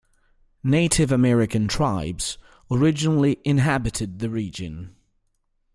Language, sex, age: English, male, 30-39